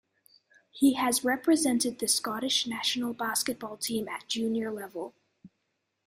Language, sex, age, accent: English, male, under 19, Australian English